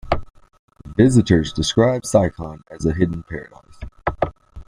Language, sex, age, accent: English, male, 19-29, United States English